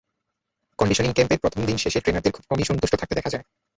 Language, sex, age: Bengali, male, 19-29